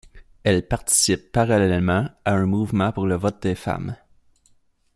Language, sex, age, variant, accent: French, male, 19-29, Français d'Amérique du Nord, Français du Canada